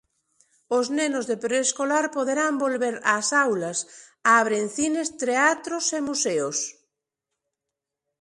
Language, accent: Galician, Neofalante